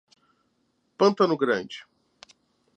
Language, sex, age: Portuguese, male, 40-49